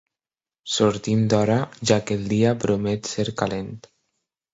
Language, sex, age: Catalan, male, under 19